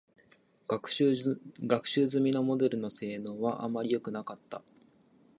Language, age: Japanese, 19-29